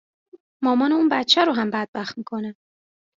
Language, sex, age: Persian, female, 30-39